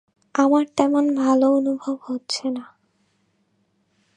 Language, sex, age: Bengali, female, 19-29